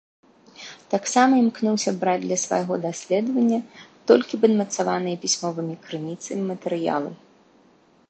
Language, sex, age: Belarusian, female, 30-39